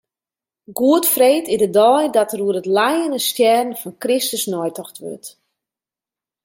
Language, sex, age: Western Frisian, female, 40-49